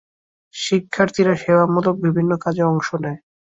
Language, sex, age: Bengali, male, under 19